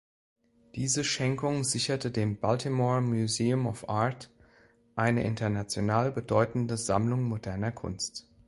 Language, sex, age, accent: German, male, 40-49, Deutschland Deutsch